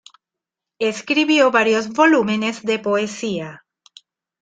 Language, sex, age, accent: Spanish, female, 50-59, Caribe: Cuba, Venezuela, Puerto Rico, República Dominicana, Panamá, Colombia caribeña, México caribeño, Costa del golfo de México